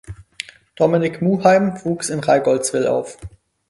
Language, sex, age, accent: German, male, under 19, Deutschland Deutsch